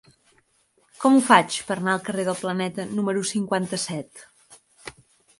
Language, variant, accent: Catalan, Central, Girona